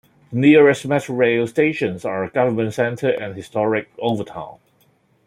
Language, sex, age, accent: English, male, 30-39, Hong Kong English